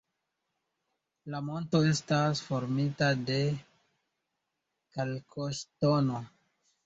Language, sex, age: Esperanto, male, 19-29